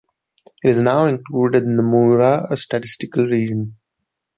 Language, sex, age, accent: English, male, 19-29, India and South Asia (India, Pakistan, Sri Lanka)